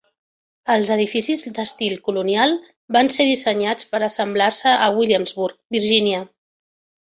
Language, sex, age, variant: Catalan, female, 30-39, Central